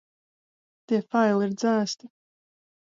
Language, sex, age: Latvian, female, 40-49